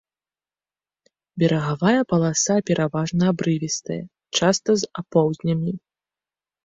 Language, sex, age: Belarusian, female, 19-29